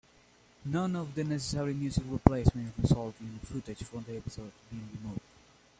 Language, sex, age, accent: English, male, under 19, England English